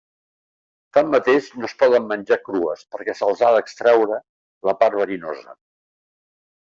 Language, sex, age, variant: Catalan, male, 70-79, Central